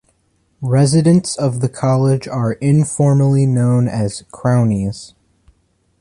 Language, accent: English, United States English